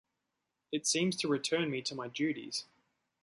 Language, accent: English, Australian English